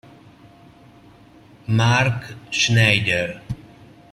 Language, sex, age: Italian, male, 40-49